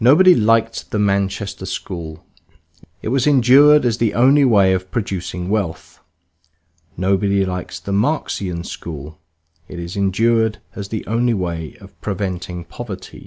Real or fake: real